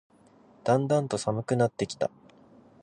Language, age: Japanese, 19-29